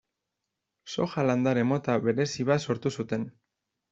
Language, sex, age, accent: Basque, male, 19-29, Mendebalekoa (Araba, Bizkaia, Gipuzkoako mendebaleko herri batzuk)